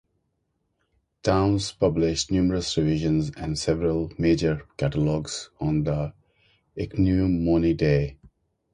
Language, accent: English, India and South Asia (India, Pakistan, Sri Lanka)